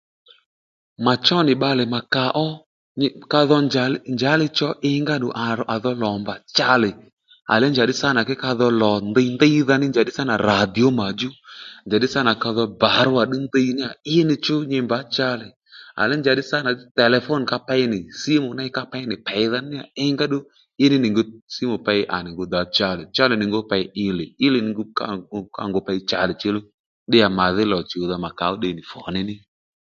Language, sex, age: Lendu, male, 30-39